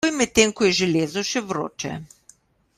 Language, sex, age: Slovenian, female, 60-69